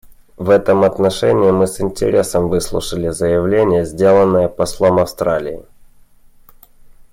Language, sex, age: Russian, male, 19-29